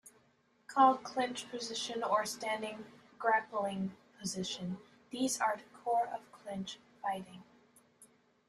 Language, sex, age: English, female, 19-29